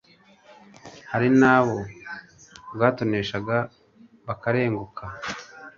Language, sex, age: Kinyarwanda, male, 40-49